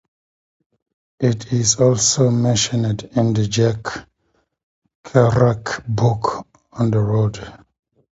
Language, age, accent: English, 40-49, Southern African (South Africa, Zimbabwe, Namibia)